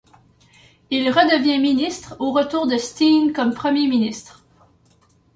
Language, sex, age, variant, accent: French, female, 19-29, Français d'Amérique du Nord, Français du Canada